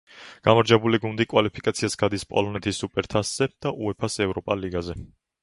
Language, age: Georgian, under 19